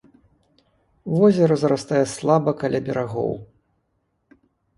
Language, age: Belarusian, 40-49